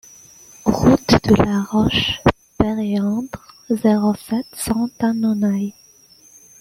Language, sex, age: French, female, 19-29